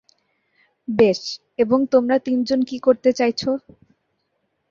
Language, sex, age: Bengali, female, 19-29